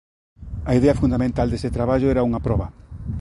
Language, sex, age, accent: Galician, male, 50-59, Normativo (estándar)